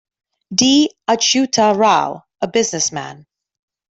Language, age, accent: English, 30-39, England English